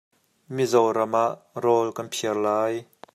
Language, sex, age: Hakha Chin, male, 30-39